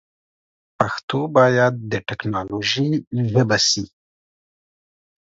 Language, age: Pashto, 40-49